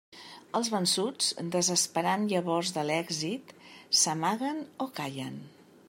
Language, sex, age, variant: Catalan, female, 50-59, Central